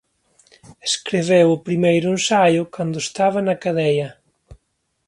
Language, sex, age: Galician, male, 40-49